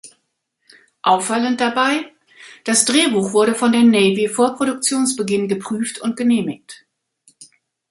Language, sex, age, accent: German, female, 50-59, Deutschland Deutsch